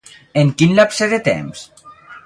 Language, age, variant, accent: Catalan, under 19, Valencià septentrional, valencià